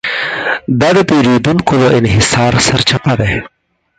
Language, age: Pashto, 30-39